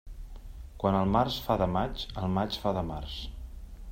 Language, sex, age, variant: Catalan, male, 30-39, Central